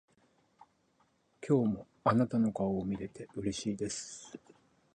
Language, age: Japanese, 50-59